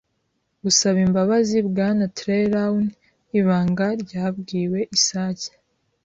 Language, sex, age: Kinyarwanda, female, 19-29